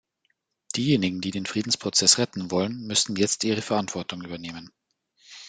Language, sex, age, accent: German, male, 19-29, Deutschland Deutsch